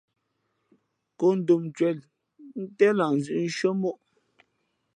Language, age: Fe'fe', 19-29